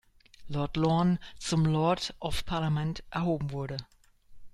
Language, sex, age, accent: German, female, 60-69, Deutschland Deutsch